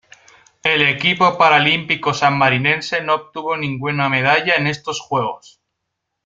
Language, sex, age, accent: Spanish, male, 19-29, España: Centro-Sur peninsular (Madrid, Toledo, Castilla-La Mancha)